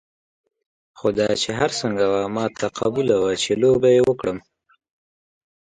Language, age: Pashto, 19-29